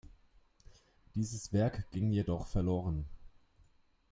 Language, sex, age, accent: German, male, 30-39, Deutschland Deutsch